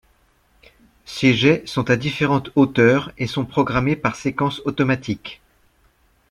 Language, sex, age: French, male, 50-59